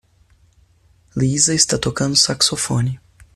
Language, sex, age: Portuguese, male, 30-39